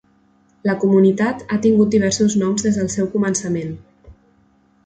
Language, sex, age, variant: Catalan, female, 19-29, Central